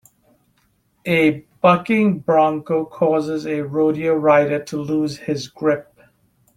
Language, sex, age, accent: English, male, 40-49, Canadian English